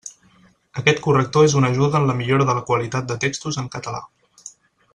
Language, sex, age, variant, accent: Catalan, male, 19-29, Central, central; Barceloní